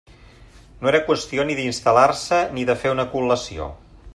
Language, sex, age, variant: Catalan, male, 40-49, Central